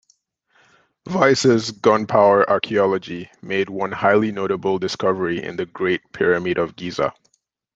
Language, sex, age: English, male, 30-39